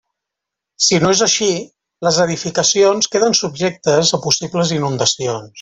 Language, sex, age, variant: Catalan, male, 40-49, Central